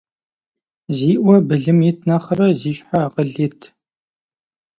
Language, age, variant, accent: Kabardian, 19-29, Адыгэбзэ (Къэбэрдей, Кирил, псоми зэдай), Джылэхъстэней (Gilahsteney)